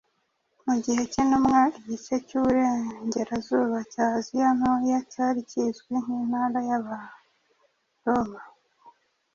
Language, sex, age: Kinyarwanda, female, 30-39